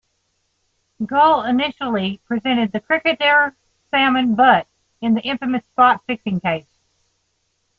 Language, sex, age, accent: English, female, 40-49, United States English